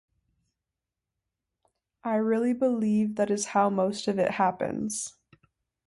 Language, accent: English, United States English